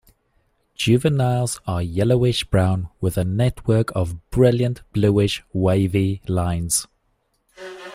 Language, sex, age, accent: English, male, 30-39, Southern African (South Africa, Zimbabwe, Namibia)